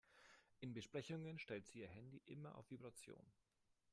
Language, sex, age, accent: German, male, 30-39, Deutschland Deutsch